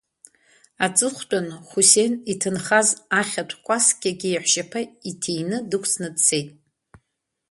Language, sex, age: Abkhazian, female, 50-59